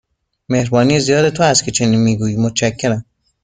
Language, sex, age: Persian, male, 19-29